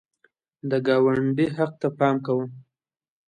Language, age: Pashto, 19-29